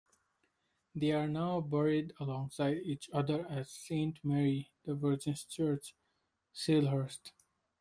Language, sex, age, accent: English, male, 19-29, India and South Asia (India, Pakistan, Sri Lanka)